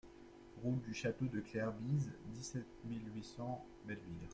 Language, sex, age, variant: French, male, 19-29, Français de métropole